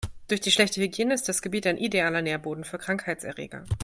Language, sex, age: German, female, 30-39